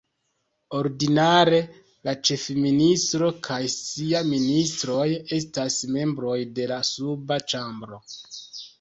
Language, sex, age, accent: Esperanto, male, 30-39, Internacia